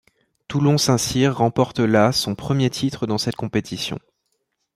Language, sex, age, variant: French, male, 19-29, Français de métropole